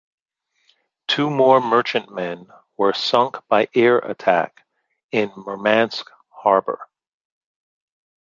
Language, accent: English, United States English